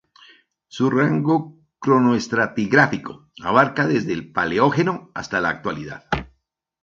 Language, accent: Spanish, Andino-Pacífico: Colombia, Perú, Ecuador, oeste de Bolivia y Venezuela andina